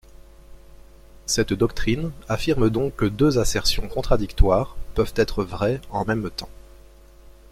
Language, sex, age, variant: French, male, 19-29, Français de métropole